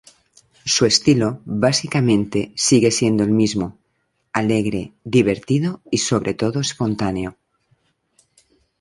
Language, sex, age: Spanish, female, 50-59